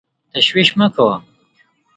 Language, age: Pashto, 19-29